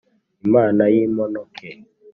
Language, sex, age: Kinyarwanda, male, under 19